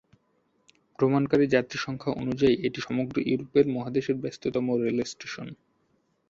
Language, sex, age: Bengali, male, 19-29